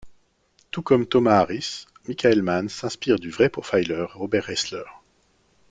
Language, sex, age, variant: French, male, 30-39, Français de métropole